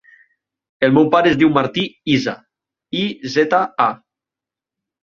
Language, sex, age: Catalan, male, 19-29